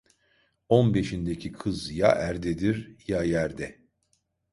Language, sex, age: Turkish, male, 60-69